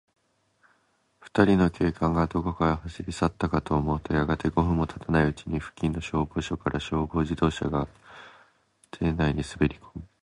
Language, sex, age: Japanese, male, 19-29